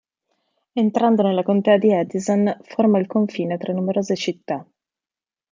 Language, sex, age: Italian, female, 30-39